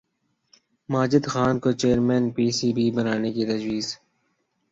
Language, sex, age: Urdu, male, 19-29